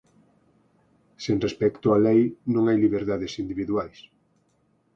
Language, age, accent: Galician, 50-59, Central (gheada)